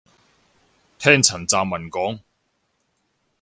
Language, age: Cantonese, 40-49